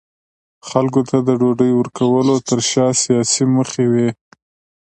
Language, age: Pashto, 30-39